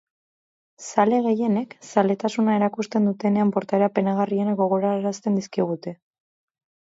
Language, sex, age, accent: Basque, female, 19-29, Mendebalekoa (Araba, Bizkaia, Gipuzkoako mendebaleko herri batzuk)